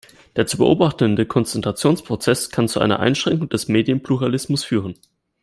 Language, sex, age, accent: German, male, 19-29, Deutschland Deutsch